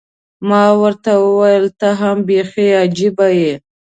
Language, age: Pashto, 19-29